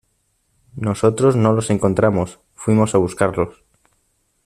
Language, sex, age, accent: Spanish, male, under 19, España: Centro-Sur peninsular (Madrid, Toledo, Castilla-La Mancha)